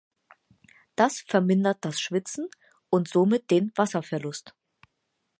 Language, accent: German, Deutschland Deutsch; Hochdeutsch